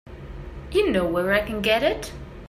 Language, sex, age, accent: English, female, 19-29, England English